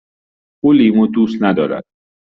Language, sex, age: Persian, male, 19-29